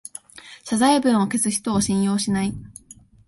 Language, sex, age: Japanese, female, under 19